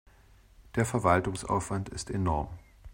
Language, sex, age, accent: German, male, 40-49, Deutschland Deutsch